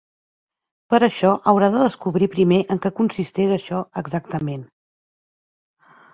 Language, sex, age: Catalan, female, 40-49